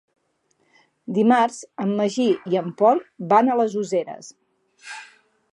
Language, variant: Catalan, Central